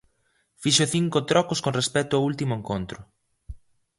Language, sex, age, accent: Galician, male, under 19, Normativo (estándar)